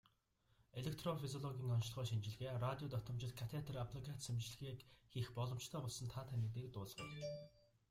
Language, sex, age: Mongolian, male, 30-39